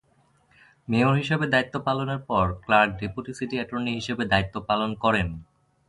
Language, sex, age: Bengali, male, 30-39